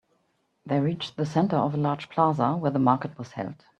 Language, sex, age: English, female, 50-59